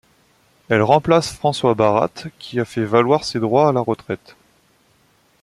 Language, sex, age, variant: French, male, 19-29, Français de métropole